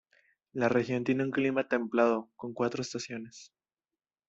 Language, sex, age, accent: Spanish, male, 19-29, México